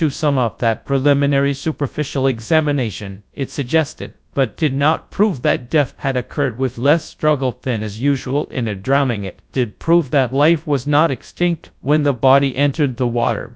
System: TTS, GradTTS